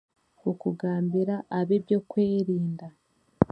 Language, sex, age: Chiga, female, 19-29